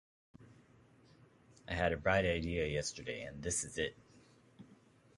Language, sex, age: English, male, 19-29